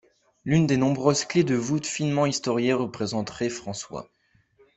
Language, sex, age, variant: French, male, 19-29, Français de métropole